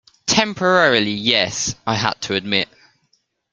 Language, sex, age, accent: English, male, under 19, England English